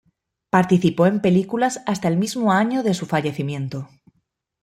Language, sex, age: Spanish, female, 30-39